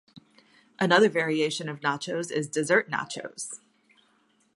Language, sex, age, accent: English, female, 40-49, United States English